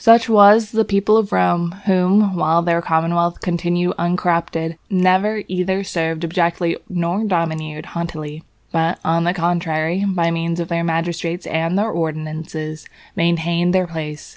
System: none